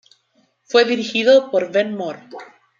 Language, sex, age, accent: Spanish, female, 19-29, Chileno: Chile, Cuyo